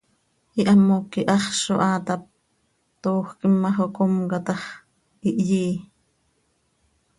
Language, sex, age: Seri, female, 30-39